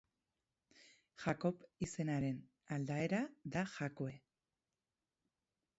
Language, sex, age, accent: Basque, female, 30-39, Erdialdekoa edo Nafarra (Gipuzkoa, Nafarroa)